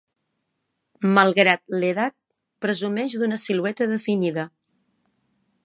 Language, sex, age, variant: Catalan, female, 50-59, Balear